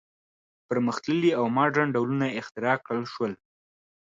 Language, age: Pashto, 19-29